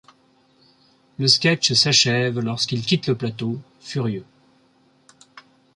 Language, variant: French, Français de métropole